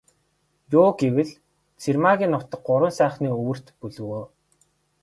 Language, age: Mongolian, 19-29